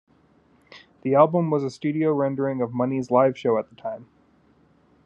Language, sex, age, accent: English, male, 30-39, United States English